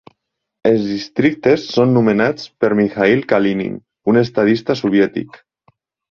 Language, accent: Catalan, valencià